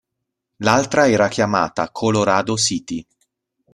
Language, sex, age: Italian, male, 30-39